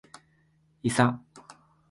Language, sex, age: Japanese, male, under 19